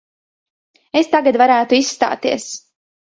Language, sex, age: Latvian, female, 30-39